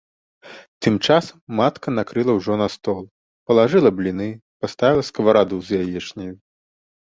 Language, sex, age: Belarusian, male, 19-29